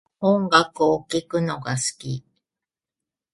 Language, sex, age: Japanese, female, 40-49